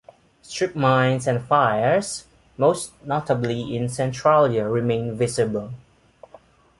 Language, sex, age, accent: English, male, 19-29, Filipino